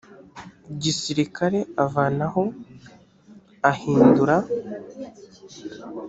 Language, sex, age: Kinyarwanda, male, under 19